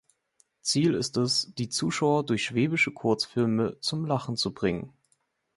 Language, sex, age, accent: German, male, 19-29, Deutschland Deutsch